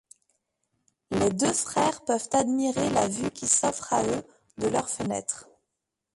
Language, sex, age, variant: French, female, 30-39, Français de métropole